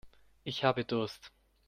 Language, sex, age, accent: German, male, under 19, Deutschland Deutsch